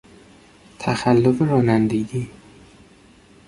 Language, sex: Persian, male